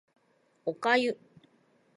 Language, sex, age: Japanese, female, 30-39